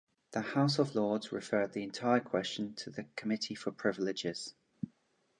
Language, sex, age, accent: English, male, 40-49, England English